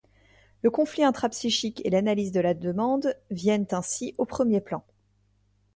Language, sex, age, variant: French, female, 19-29, Français de métropole